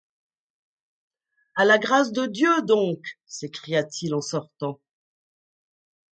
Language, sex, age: French, female, 60-69